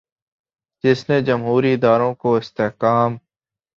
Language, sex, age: Urdu, male, 19-29